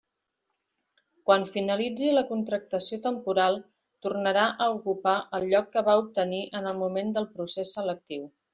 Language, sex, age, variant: Catalan, female, 50-59, Central